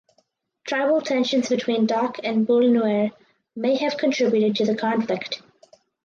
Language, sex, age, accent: English, female, under 19, United States English